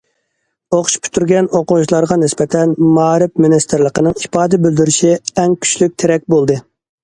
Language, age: Uyghur, 30-39